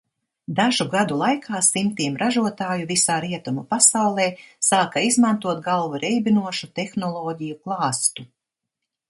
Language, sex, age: Latvian, female, 60-69